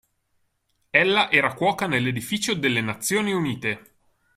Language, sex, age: Italian, male, 30-39